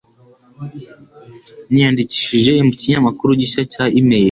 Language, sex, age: Kinyarwanda, male, under 19